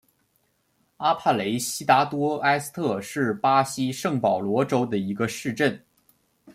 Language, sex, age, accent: Chinese, male, under 19, 出生地：黑龙江省